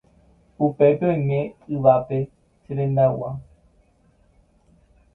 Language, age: Guarani, 19-29